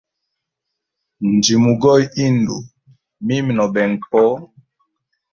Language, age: Hemba, 19-29